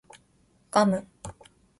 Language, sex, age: Japanese, female, 30-39